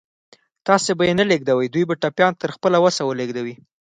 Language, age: Pashto, under 19